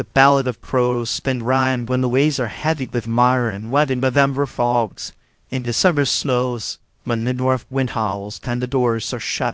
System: TTS, VITS